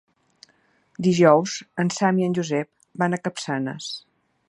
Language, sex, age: Catalan, female, 60-69